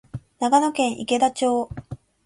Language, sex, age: Japanese, female, 19-29